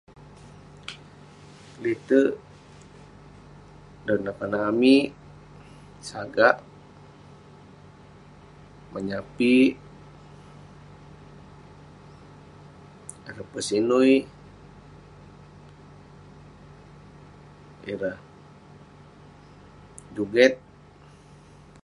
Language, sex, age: Western Penan, male, 19-29